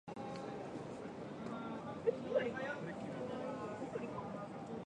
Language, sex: Japanese, female